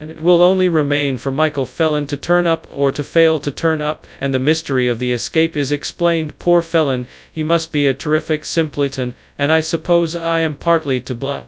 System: TTS, FastPitch